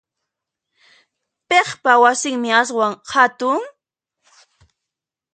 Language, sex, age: Puno Quechua, female, 30-39